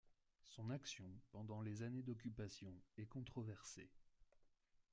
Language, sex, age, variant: French, male, 19-29, Français de métropole